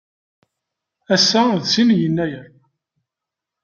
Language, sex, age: Kabyle, male, 30-39